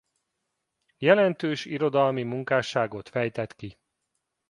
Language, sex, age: Hungarian, male, 40-49